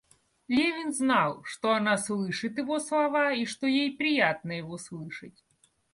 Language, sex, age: Russian, female, 40-49